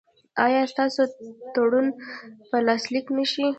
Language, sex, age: Pashto, female, under 19